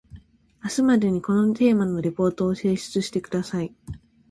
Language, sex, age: Japanese, female, 19-29